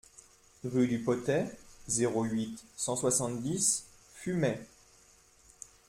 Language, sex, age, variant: French, male, 19-29, Français de métropole